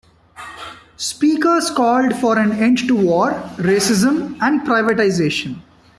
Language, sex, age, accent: English, male, 30-39, India and South Asia (India, Pakistan, Sri Lanka)